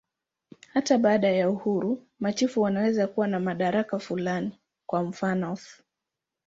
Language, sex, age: Swahili, female, 19-29